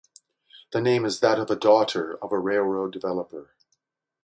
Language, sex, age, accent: English, male, 60-69, United States English